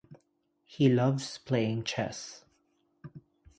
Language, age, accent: English, 30-39, Filipino